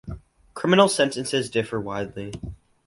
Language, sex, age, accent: English, male, under 19, United States English